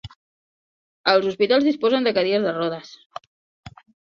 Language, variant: Catalan, Central